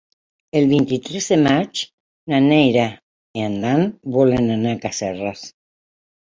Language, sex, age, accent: Catalan, female, 70-79, aprenent (recent, des del castellà)